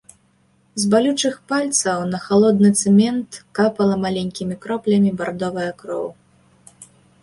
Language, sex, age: Belarusian, female, 19-29